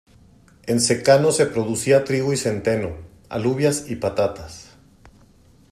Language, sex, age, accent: Spanish, male, 40-49, México